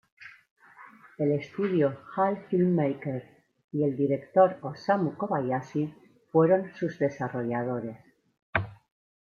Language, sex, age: Spanish, female, 50-59